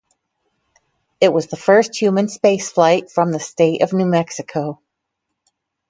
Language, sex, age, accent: English, female, 60-69, United States English